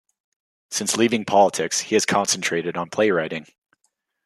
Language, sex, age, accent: English, male, 19-29, Canadian English